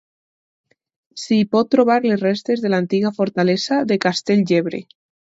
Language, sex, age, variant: Catalan, female, under 19, Alacantí